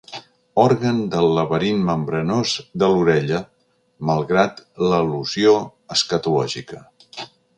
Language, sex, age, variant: Catalan, male, 60-69, Central